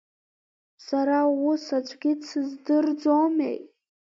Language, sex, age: Abkhazian, female, under 19